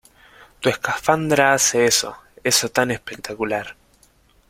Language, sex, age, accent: Spanish, male, 19-29, Rioplatense: Argentina, Uruguay, este de Bolivia, Paraguay